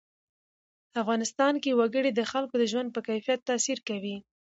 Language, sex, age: Pashto, female, 19-29